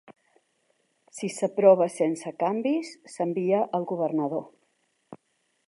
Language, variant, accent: Catalan, Central, central